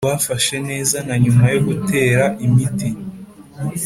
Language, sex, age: Kinyarwanda, male, 19-29